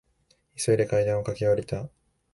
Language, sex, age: Japanese, male, 19-29